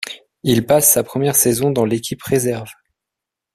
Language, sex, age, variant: French, male, 30-39, Français de métropole